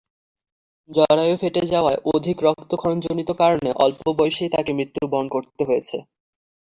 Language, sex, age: Bengali, male, under 19